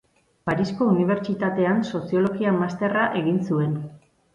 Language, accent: Basque, Mendebalekoa (Araba, Bizkaia, Gipuzkoako mendebaleko herri batzuk)